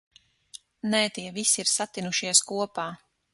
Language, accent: Latvian, Kurzeme